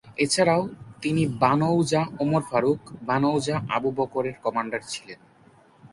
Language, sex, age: Bengali, male, under 19